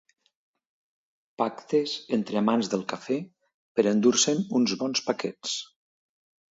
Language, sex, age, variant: Catalan, male, 50-59, Nord-Occidental